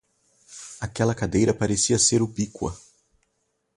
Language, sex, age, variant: Portuguese, male, 30-39, Portuguese (Brasil)